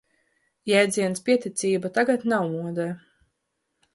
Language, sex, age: Latvian, female, 19-29